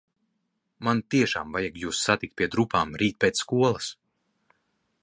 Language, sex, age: Latvian, male, 30-39